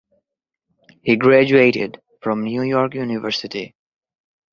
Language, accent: English, India and South Asia (India, Pakistan, Sri Lanka)